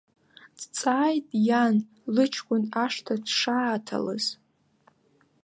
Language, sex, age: Abkhazian, female, under 19